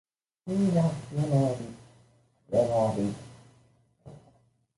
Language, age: Hungarian, 19-29